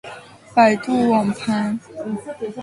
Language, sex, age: Chinese, female, 19-29